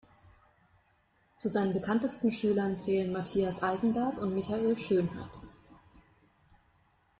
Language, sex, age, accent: German, female, 19-29, Deutschland Deutsch